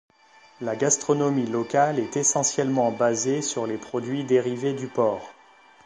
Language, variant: French, Français de métropole